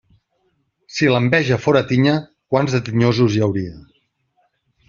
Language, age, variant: Catalan, 40-49, Central